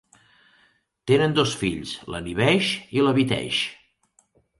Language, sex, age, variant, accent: Catalan, male, 40-49, Central, tarragoní